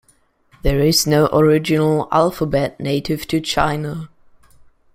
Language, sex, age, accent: English, male, under 19, England English